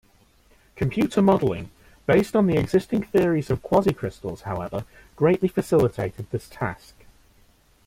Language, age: English, 30-39